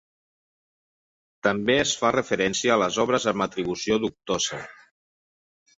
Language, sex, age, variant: Catalan, male, 50-59, Central